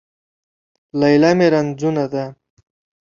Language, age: Pashto, 19-29